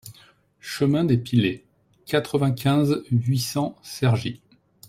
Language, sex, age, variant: French, male, 30-39, Français de métropole